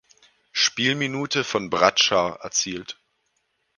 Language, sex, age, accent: German, male, 19-29, Deutschland Deutsch